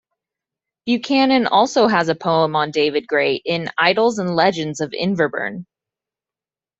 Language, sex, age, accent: English, female, 19-29, United States English